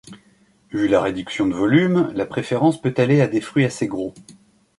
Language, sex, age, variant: French, male, 40-49, Français de métropole